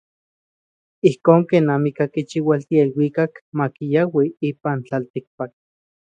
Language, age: Central Puebla Nahuatl, 30-39